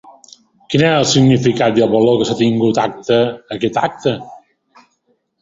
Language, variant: Catalan, Balear